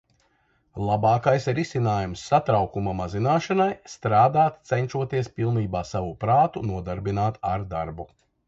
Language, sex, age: Latvian, male, 50-59